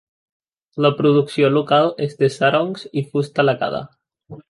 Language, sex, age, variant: Catalan, male, 19-29, Central